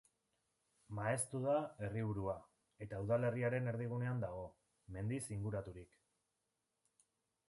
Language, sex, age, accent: Basque, male, 19-29, Erdialdekoa edo Nafarra (Gipuzkoa, Nafarroa)